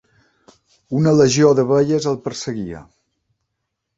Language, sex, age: Catalan, male, 40-49